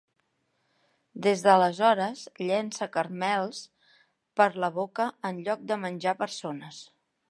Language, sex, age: Catalan, female, 60-69